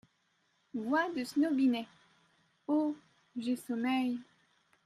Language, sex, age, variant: French, female, 30-39, Français de métropole